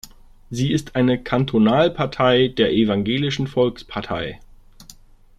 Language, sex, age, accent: German, male, 30-39, Deutschland Deutsch